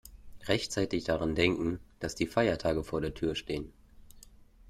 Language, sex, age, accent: German, male, 30-39, Deutschland Deutsch